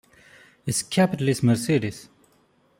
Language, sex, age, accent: English, male, 19-29, India and South Asia (India, Pakistan, Sri Lanka)